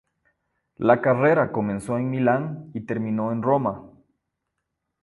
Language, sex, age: Spanish, male, 40-49